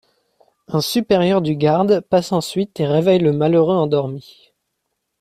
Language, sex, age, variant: French, male, under 19, Français de métropole